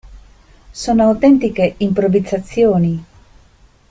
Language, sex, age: Italian, female, 50-59